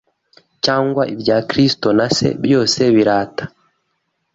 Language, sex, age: Kinyarwanda, male, 30-39